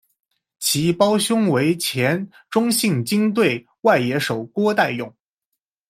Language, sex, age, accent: Chinese, male, 19-29, 出生地：江苏省